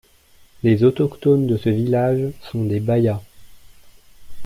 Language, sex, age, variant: French, male, 19-29, Français de métropole